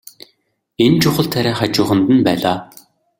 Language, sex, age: Mongolian, male, 19-29